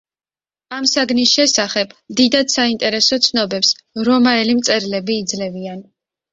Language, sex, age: Georgian, female, 19-29